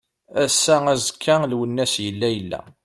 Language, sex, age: Kabyle, male, 30-39